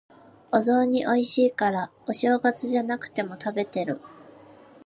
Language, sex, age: Japanese, female, 19-29